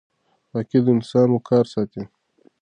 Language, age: Pashto, 30-39